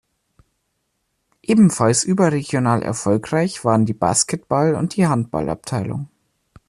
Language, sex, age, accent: German, male, 19-29, Deutschland Deutsch